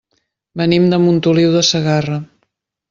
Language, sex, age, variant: Catalan, female, 50-59, Central